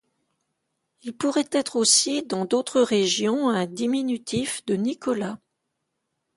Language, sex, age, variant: French, female, 70-79, Français de métropole